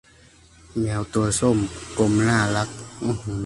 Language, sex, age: Thai, male, 30-39